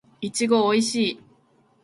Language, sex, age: Japanese, female, 19-29